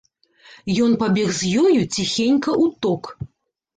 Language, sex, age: Belarusian, female, 40-49